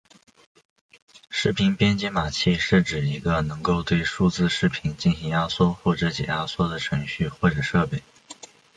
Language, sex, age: Chinese, male, under 19